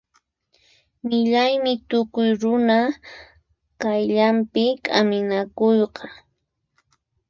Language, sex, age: Puno Quechua, female, 30-39